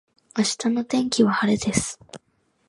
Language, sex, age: Japanese, female, 19-29